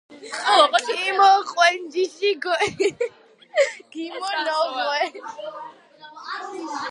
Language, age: Georgian, under 19